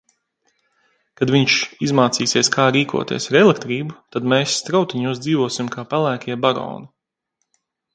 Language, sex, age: Latvian, male, 19-29